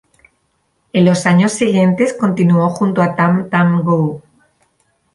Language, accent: Spanish, España: Sur peninsular (Andalucia, Extremadura, Murcia)